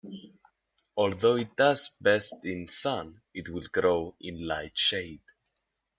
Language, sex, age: English, male, under 19